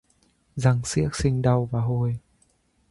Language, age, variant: Vietnamese, 19-29, Hà Nội